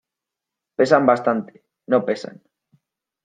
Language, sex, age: Spanish, male, 19-29